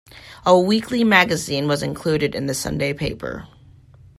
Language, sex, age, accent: English, female, 30-39, United States English